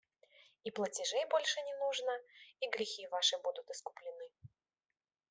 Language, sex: Russian, female